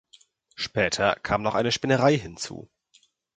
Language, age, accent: German, under 19, Deutschland Deutsch